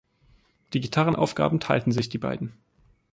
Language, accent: German, Deutschland Deutsch